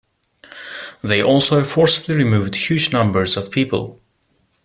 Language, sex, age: English, male, 19-29